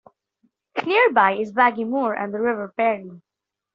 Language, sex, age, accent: English, female, under 19, India and South Asia (India, Pakistan, Sri Lanka)